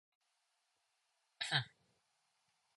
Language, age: Korean, 19-29